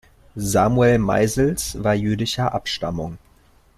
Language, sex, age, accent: German, male, 19-29, Deutschland Deutsch